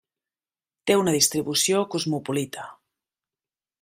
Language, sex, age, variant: Catalan, female, 30-39, Central